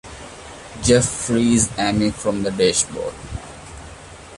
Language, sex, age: English, male, 30-39